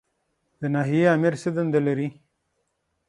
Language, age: Pashto, 40-49